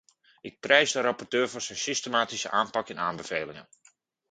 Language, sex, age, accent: Dutch, male, 40-49, Nederlands Nederlands